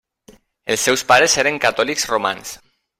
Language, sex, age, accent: Catalan, male, 40-49, valencià